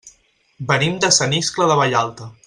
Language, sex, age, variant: Catalan, male, 19-29, Central